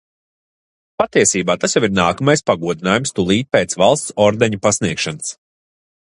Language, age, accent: Latvian, 30-39, nav